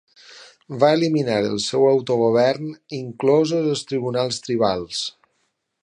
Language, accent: Catalan, valencià